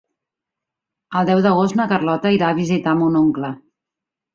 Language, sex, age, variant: Catalan, female, 40-49, Central